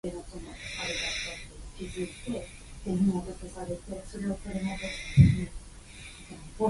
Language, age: English, 19-29